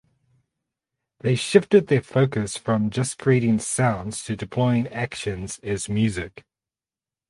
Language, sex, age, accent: English, male, 30-39, New Zealand English